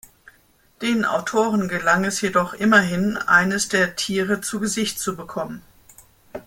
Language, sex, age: German, male, 50-59